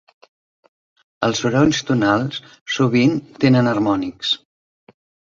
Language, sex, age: Catalan, female, 60-69